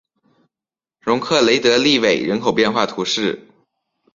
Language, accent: Chinese, 出生地：辽宁省